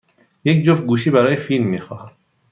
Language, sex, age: Persian, male, 30-39